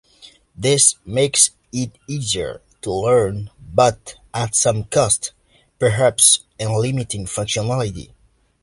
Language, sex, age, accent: English, male, 19-29, United States English